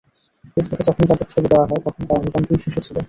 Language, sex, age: Bengali, male, 19-29